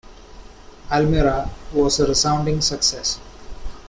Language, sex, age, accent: English, male, 19-29, India and South Asia (India, Pakistan, Sri Lanka)